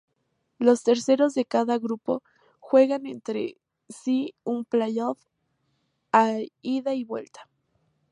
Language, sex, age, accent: Spanish, female, 19-29, México